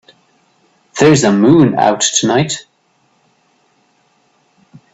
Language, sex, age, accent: English, male, 40-49, Irish English